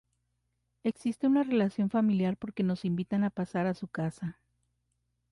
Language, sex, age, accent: Spanish, female, 30-39, México